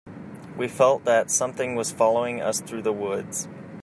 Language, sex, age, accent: English, male, 19-29, United States English